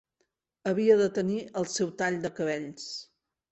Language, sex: Catalan, female